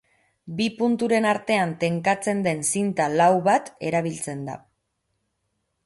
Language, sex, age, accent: Basque, female, 30-39, Erdialdekoa edo Nafarra (Gipuzkoa, Nafarroa)